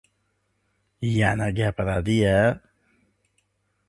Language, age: Uzbek, 30-39